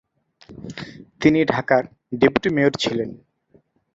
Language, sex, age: Bengali, male, 19-29